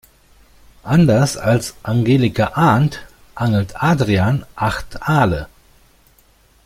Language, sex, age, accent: German, male, 40-49, Deutschland Deutsch